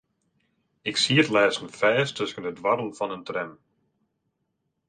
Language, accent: Western Frisian, Wâldfrysk